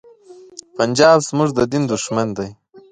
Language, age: Pashto, 19-29